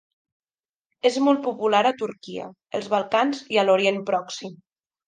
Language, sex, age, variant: Catalan, female, 19-29, Nord-Occidental